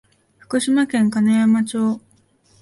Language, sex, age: Japanese, female, 19-29